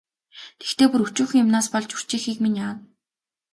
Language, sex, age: Mongolian, female, 19-29